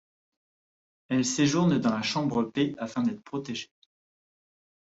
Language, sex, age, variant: French, male, 19-29, Français de métropole